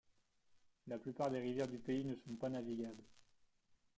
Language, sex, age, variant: French, male, 19-29, Français de métropole